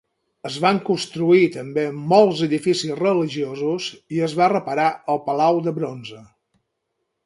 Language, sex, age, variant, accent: Catalan, male, 50-59, Balear, menorquí